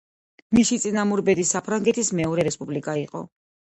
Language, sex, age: Georgian, female, 40-49